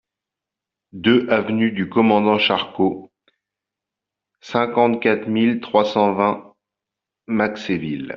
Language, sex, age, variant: French, male, 30-39, Français de métropole